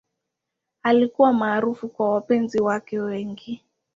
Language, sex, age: Swahili, female, 19-29